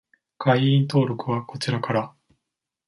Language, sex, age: Japanese, male, 19-29